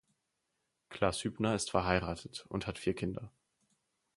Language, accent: German, Deutschland Deutsch